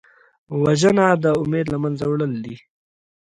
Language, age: Pashto, 19-29